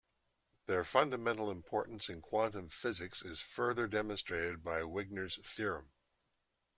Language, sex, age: English, male, 60-69